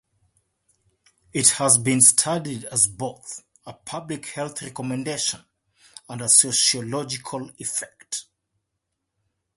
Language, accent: English, United States English; Australian English; England English; Irish English; Scottish English; Welsh English